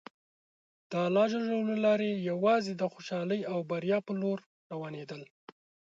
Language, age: Pashto, 19-29